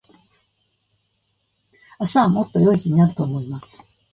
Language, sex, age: Japanese, female, 50-59